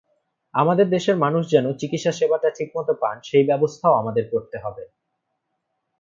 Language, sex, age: Bengali, male, 19-29